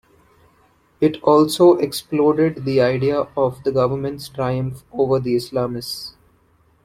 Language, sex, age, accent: English, male, 19-29, India and South Asia (India, Pakistan, Sri Lanka)